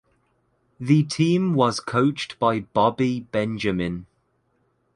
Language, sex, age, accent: English, male, 19-29, England English